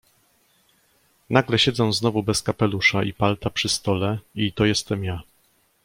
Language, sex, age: Polish, male, 40-49